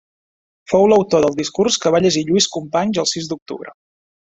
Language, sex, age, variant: Catalan, male, 30-39, Central